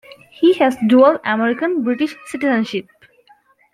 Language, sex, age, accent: English, female, 19-29, India and South Asia (India, Pakistan, Sri Lanka)